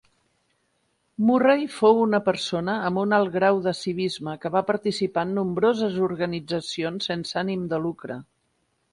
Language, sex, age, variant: Catalan, female, 50-59, Central